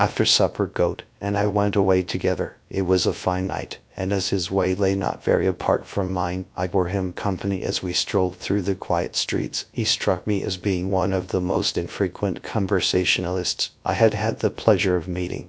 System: TTS, GradTTS